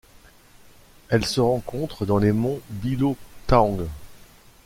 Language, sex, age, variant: French, male, 40-49, Français de métropole